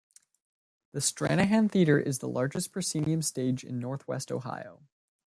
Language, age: English, 19-29